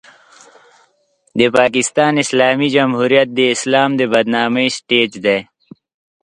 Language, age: Pashto, 19-29